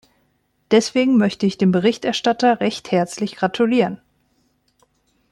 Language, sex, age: German, female, 30-39